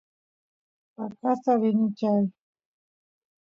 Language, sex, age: Santiago del Estero Quichua, female, 50-59